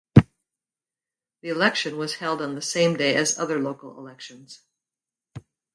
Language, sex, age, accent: English, female, 60-69, United States English